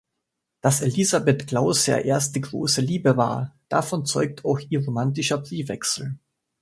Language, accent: German, Österreichisches Deutsch